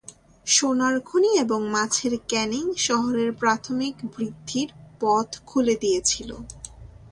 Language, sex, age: Bengali, female, 19-29